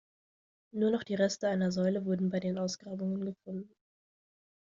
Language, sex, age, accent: German, female, 19-29, Deutschland Deutsch